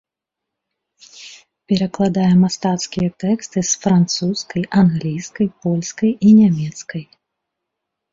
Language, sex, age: Belarusian, female, 30-39